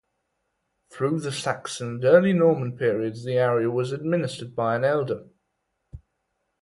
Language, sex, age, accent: English, male, 19-29, England English